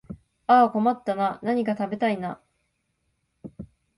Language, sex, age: Japanese, female, 19-29